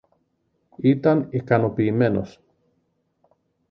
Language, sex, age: Greek, male, 40-49